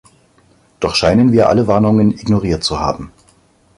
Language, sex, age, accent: German, male, 40-49, Deutschland Deutsch